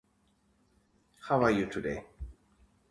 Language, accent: English, United States English